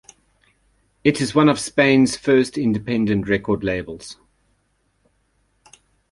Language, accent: English, Southern African (South Africa, Zimbabwe, Namibia)